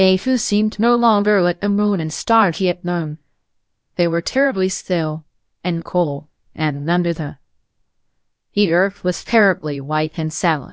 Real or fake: fake